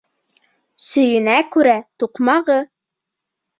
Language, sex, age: Bashkir, female, under 19